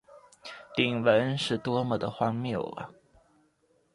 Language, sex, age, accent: Chinese, male, 19-29, 出生地：福建省